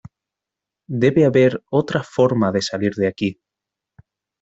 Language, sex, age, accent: Spanish, male, 30-39, España: Centro-Sur peninsular (Madrid, Toledo, Castilla-La Mancha)